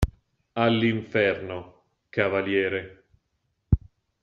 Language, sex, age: Italian, male, 50-59